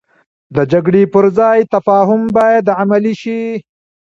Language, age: Pashto, 40-49